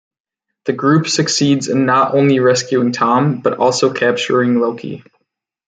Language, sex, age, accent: English, male, 19-29, United States English